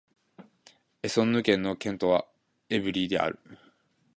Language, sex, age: Japanese, male, 19-29